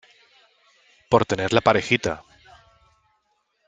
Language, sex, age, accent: Spanish, male, 30-39, España: Sur peninsular (Andalucia, Extremadura, Murcia)